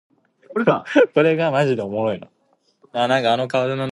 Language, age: English, 19-29